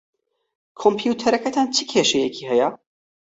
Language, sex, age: Central Kurdish, male, 30-39